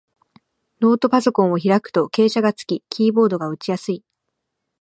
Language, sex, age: Japanese, female, 19-29